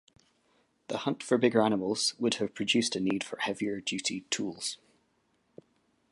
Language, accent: English, Scottish English